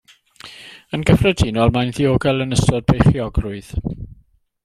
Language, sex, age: Welsh, male, 50-59